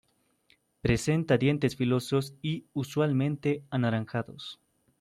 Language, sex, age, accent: Spanish, male, 19-29, Andino-Pacífico: Colombia, Perú, Ecuador, oeste de Bolivia y Venezuela andina